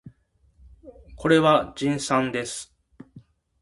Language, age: Japanese, 50-59